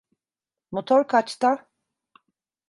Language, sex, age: Turkish, female, 40-49